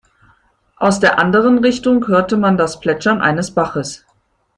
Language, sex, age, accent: German, female, 50-59, Deutschland Deutsch